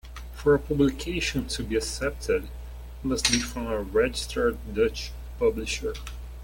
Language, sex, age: English, male, 19-29